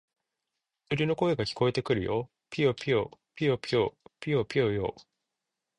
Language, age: Japanese, 30-39